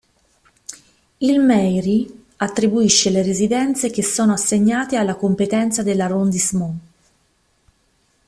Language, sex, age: Italian, female, 19-29